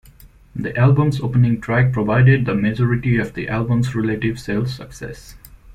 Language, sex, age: English, male, 19-29